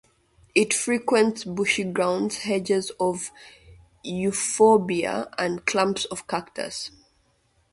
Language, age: English, 40-49